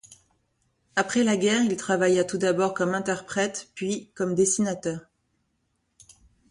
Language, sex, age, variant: French, female, 40-49, Français de métropole